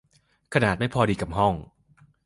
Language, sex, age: Thai, male, 19-29